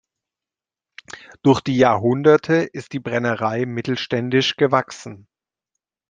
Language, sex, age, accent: German, male, 30-39, Deutschland Deutsch